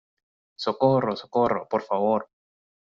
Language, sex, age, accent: Spanish, male, 19-29, América central